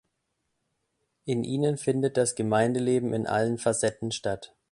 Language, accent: German, Deutschland Deutsch